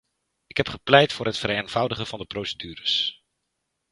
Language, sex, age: Dutch, male, 40-49